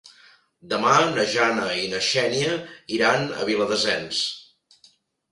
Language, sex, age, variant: Catalan, male, 50-59, Central